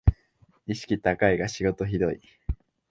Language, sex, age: Japanese, male, 19-29